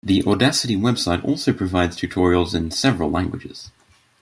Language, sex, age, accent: English, male, under 19, Australian English